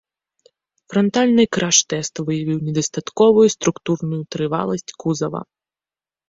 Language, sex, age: Belarusian, female, 19-29